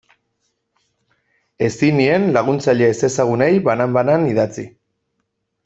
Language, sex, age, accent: Basque, male, 30-39, Erdialdekoa edo Nafarra (Gipuzkoa, Nafarroa)